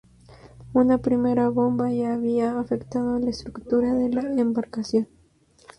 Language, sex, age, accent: Spanish, female, under 19, México